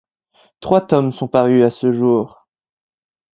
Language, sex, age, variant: French, male, under 19, Français de métropole